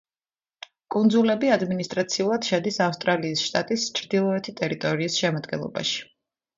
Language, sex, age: Georgian, female, 30-39